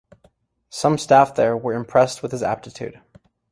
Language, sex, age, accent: English, male, 19-29, United States English